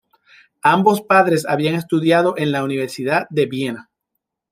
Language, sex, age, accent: Spanish, male, 40-49, Caribe: Cuba, Venezuela, Puerto Rico, República Dominicana, Panamá, Colombia caribeña, México caribeño, Costa del golfo de México